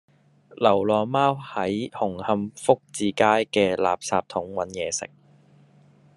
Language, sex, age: Cantonese, male, 30-39